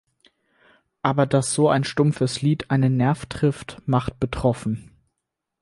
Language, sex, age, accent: German, male, 19-29, Deutschland Deutsch